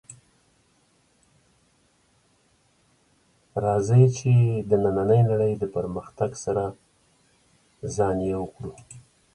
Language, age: Pashto, 60-69